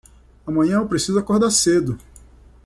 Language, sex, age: Portuguese, male, 19-29